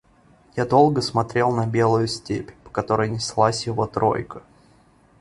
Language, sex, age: Russian, male, 19-29